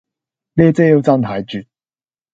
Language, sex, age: Cantonese, male, under 19